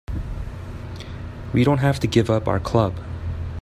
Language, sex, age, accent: English, male, 19-29, United States English